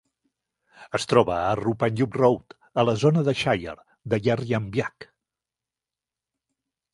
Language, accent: Catalan, Empordanès